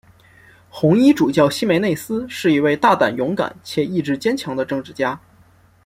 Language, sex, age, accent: Chinese, male, 19-29, 出生地：辽宁省